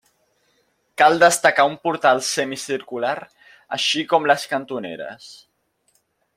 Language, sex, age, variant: Catalan, male, under 19, Central